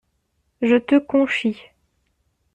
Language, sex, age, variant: French, female, 19-29, Français de métropole